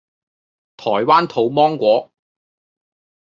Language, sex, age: Cantonese, male, 19-29